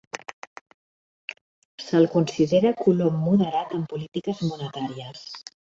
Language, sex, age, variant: Catalan, female, 50-59, Central